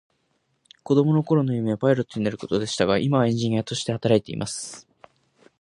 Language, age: Japanese, 19-29